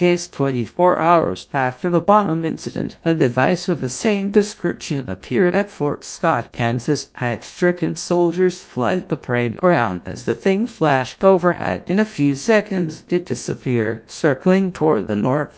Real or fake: fake